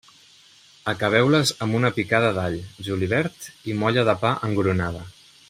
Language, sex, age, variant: Catalan, male, 30-39, Central